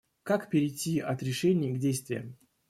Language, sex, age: Russian, male, 19-29